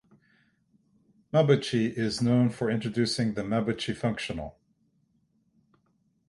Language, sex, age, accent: English, male, 50-59, United States English